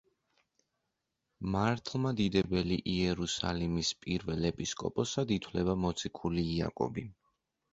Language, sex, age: Georgian, male, under 19